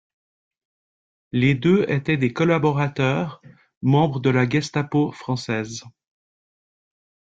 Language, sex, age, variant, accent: French, male, 40-49, Français d'Europe, Français de Suisse